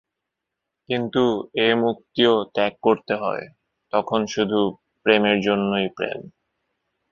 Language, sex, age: Bengali, male, 19-29